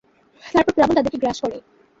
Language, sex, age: Bengali, female, 19-29